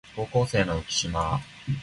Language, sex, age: Japanese, male, 19-29